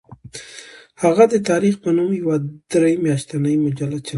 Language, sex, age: Pashto, female, 30-39